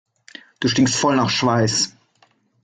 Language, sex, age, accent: German, male, 19-29, Deutschland Deutsch